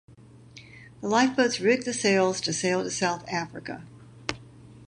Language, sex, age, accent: English, female, 70-79, United States English